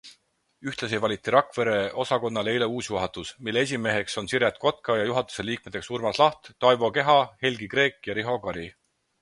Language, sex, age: Estonian, male, 30-39